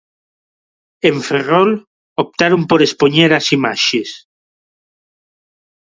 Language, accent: Galician, Neofalante